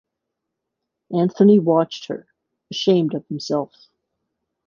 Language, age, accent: English, 40-49, United States English